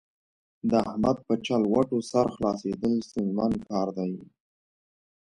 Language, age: Pashto, 19-29